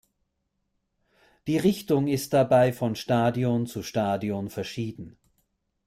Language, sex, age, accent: German, male, 40-49, Österreichisches Deutsch